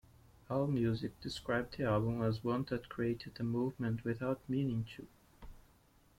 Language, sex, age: English, male, 19-29